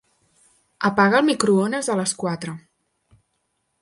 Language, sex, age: Catalan, female, 19-29